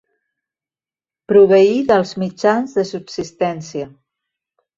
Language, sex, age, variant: Catalan, female, 50-59, Central